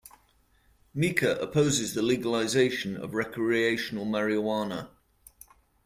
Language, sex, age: English, male, 50-59